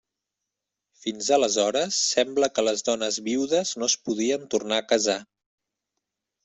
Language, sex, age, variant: Catalan, male, 30-39, Central